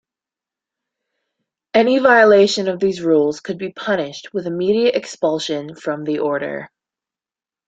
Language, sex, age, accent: English, female, under 19, United States English